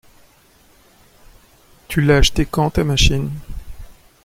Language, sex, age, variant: French, male, 40-49, Français de métropole